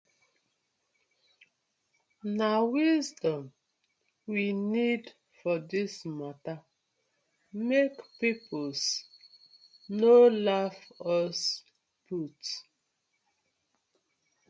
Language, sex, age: Nigerian Pidgin, female, 30-39